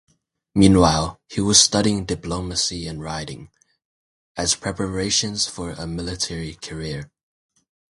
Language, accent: English, United States English